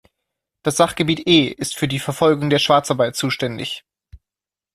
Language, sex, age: German, male, 19-29